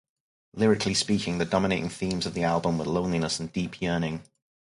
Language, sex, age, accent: English, male, 30-39, England English